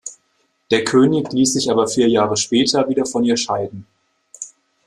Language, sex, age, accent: German, male, 19-29, Deutschland Deutsch